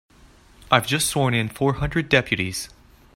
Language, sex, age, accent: English, male, 19-29, Canadian English